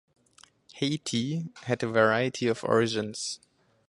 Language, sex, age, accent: English, male, 19-29, German English